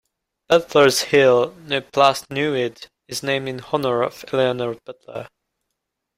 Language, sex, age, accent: English, male, 19-29, United States English